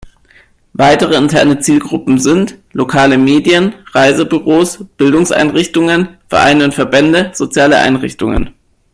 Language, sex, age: German, male, 30-39